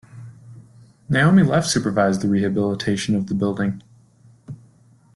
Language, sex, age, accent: English, male, 19-29, United States English